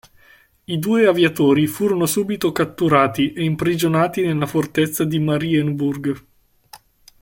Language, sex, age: Italian, male, 19-29